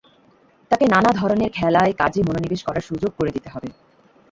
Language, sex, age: Bengali, female, 19-29